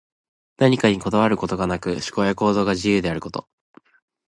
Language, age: Japanese, 19-29